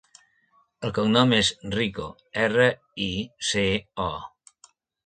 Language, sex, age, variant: Catalan, male, 60-69, Nord-Occidental